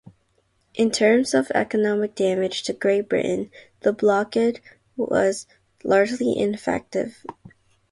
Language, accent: English, United States English; Filipino